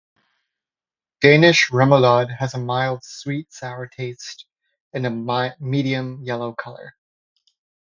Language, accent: English, United States English